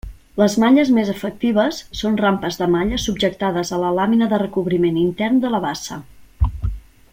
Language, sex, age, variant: Catalan, female, 40-49, Central